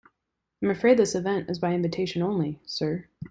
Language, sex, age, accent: English, female, 30-39, United States English